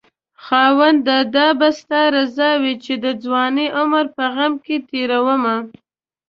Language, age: Pashto, 19-29